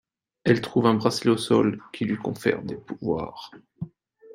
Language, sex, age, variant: French, male, 30-39, Français de métropole